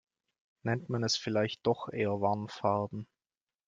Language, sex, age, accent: German, male, 19-29, Deutschland Deutsch